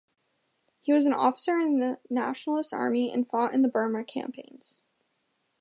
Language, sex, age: English, female, 19-29